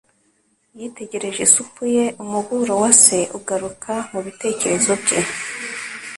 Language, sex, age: Kinyarwanda, female, 19-29